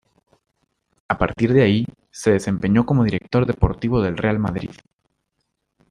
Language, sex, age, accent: Spanish, male, under 19, América central